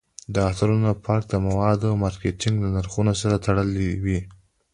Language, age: Pashto, under 19